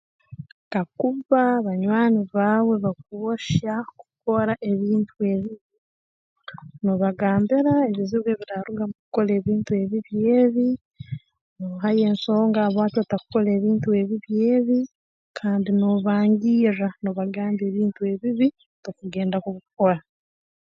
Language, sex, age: Tooro, female, 19-29